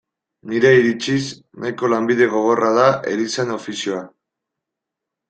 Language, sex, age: Basque, male, 19-29